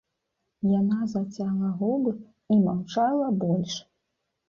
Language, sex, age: Belarusian, female, 30-39